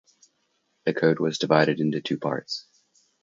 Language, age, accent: English, 40-49, United States English